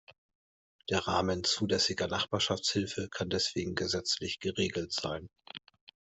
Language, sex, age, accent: German, male, 40-49, Deutschland Deutsch